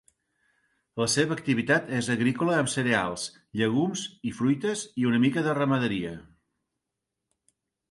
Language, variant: Catalan, Central